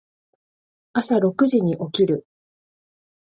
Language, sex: Japanese, female